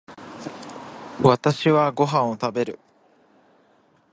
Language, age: Japanese, 19-29